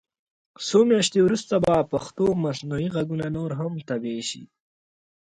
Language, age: Pashto, 19-29